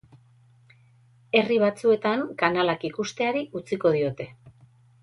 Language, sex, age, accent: Basque, female, 40-49, Erdialdekoa edo Nafarra (Gipuzkoa, Nafarroa)